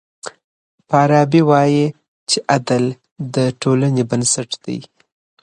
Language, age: Pashto, 19-29